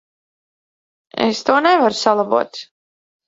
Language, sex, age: Latvian, female, 30-39